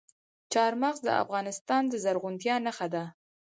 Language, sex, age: Pashto, female, 19-29